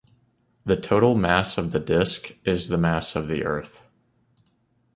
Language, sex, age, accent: English, male, 19-29, United States English